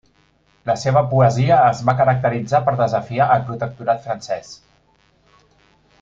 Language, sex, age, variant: Catalan, male, 40-49, Central